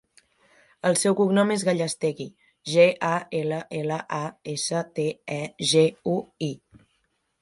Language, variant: Catalan, Central